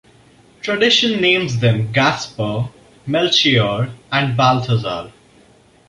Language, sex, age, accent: English, male, under 19, India and South Asia (India, Pakistan, Sri Lanka)